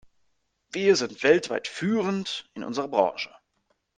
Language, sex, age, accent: German, male, 19-29, Deutschland Deutsch